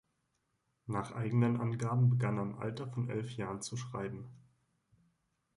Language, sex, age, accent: German, male, 19-29, Deutschland Deutsch